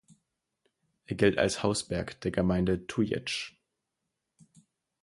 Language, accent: German, Deutschland Deutsch